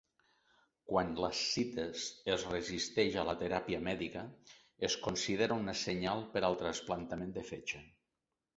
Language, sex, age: Catalan, male, 50-59